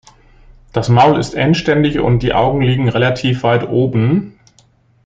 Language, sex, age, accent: German, male, 50-59, Deutschland Deutsch